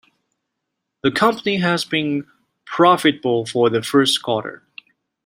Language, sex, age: English, male, 19-29